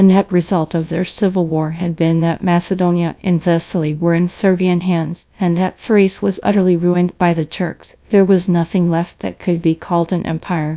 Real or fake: fake